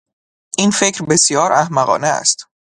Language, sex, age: Persian, male, 19-29